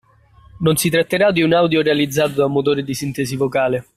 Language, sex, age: Italian, male, 19-29